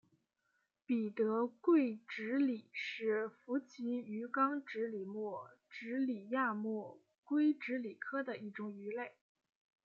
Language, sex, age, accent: Chinese, female, 19-29, 出生地：黑龙江省